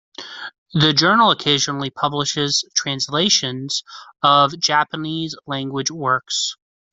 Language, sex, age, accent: English, male, 19-29, United States English